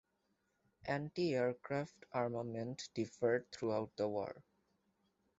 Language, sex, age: English, male, 19-29